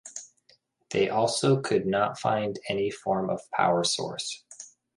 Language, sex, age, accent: English, male, 30-39, United States English